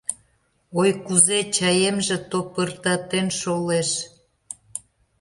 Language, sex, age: Mari, female, 60-69